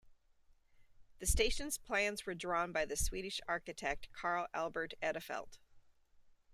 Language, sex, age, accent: English, female, 50-59, United States English